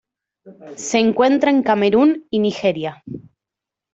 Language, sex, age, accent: Spanish, female, 19-29, Rioplatense: Argentina, Uruguay, este de Bolivia, Paraguay